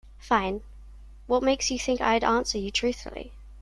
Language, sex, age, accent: English, female, under 19, England English